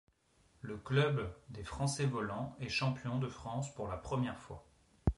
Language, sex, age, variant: French, male, 30-39, Français de métropole